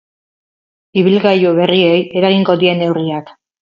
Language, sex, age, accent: Basque, female, 50-59, Erdialdekoa edo Nafarra (Gipuzkoa, Nafarroa)